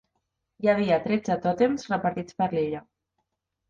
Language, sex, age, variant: Catalan, female, 30-39, Central